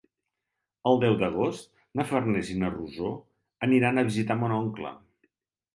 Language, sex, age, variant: Catalan, male, 60-69, Central